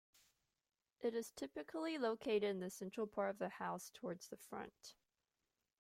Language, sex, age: English, female, 19-29